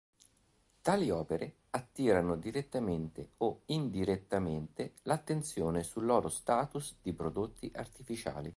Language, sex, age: Italian, male, 40-49